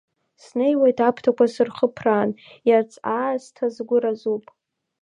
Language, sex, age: Abkhazian, female, 19-29